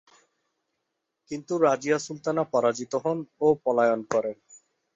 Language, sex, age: Bengali, male, 30-39